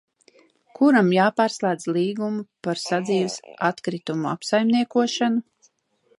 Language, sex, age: Latvian, female, 40-49